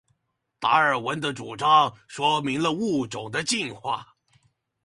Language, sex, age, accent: Chinese, male, 19-29, 出生地：臺北市